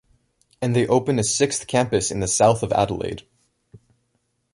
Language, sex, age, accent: English, male, under 19, United States English